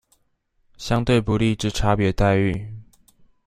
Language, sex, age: Chinese, male, 19-29